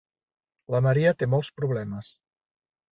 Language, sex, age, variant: Catalan, male, 60-69, Central